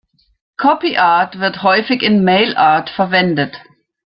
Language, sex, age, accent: German, female, 60-69, Deutschland Deutsch